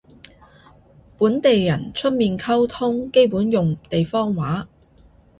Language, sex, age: Cantonese, female, 30-39